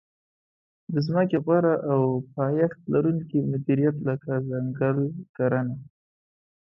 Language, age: Pashto, 19-29